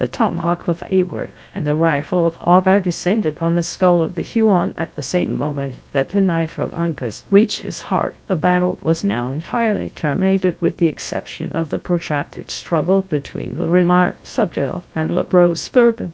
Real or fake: fake